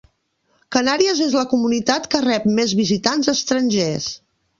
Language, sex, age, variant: Catalan, female, 60-69, Central